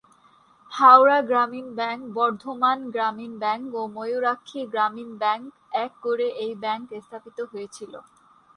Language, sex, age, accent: Bengali, female, 19-29, Native